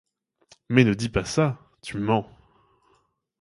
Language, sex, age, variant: French, male, 30-39, Français de métropole